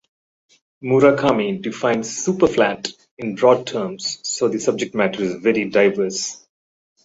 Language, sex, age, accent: English, male, 50-59, India and South Asia (India, Pakistan, Sri Lanka)